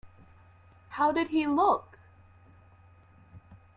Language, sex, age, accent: English, female, 19-29, West Indies and Bermuda (Bahamas, Bermuda, Jamaica, Trinidad)